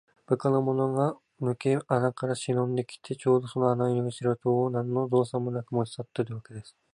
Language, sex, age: Japanese, male, 19-29